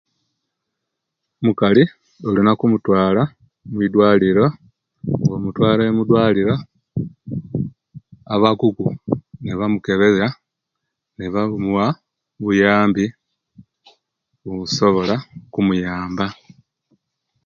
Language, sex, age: Kenyi, male, 40-49